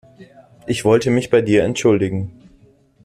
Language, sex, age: German, male, 19-29